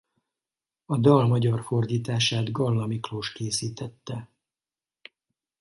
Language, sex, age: Hungarian, male, 50-59